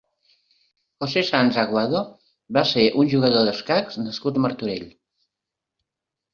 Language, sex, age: Catalan, female, 70-79